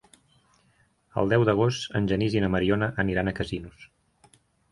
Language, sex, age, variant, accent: Catalan, male, 30-39, Central, tarragoní